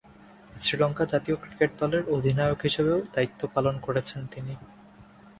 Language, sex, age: Bengali, male, 19-29